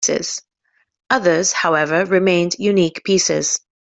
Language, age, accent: English, 30-39, England English